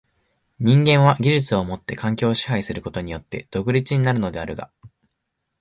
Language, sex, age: Japanese, male, 19-29